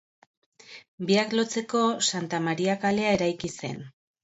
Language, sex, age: Basque, female, 40-49